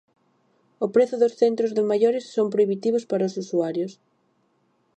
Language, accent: Galician, Oriental (común en zona oriental)